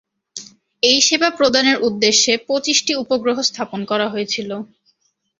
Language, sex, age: Bengali, female, 19-29